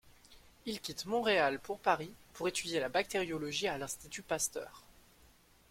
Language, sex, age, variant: French, male, 19-29, Français de métropole